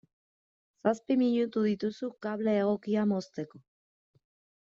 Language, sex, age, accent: Basque, female, 30-39, Erdialdekoa edo Nafarra (Gipuzkoa, Nafarroa)